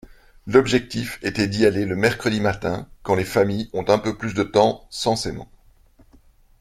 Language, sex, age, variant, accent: French, male, 40-49, Français d'Europe, Français de Belgique